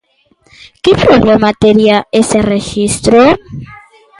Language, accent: Galician, Normativo (estándar)